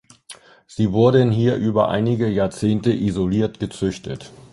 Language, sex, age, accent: German, male, 40-49, Deutschland Deutsch